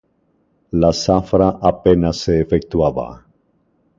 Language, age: Spanish, 50-59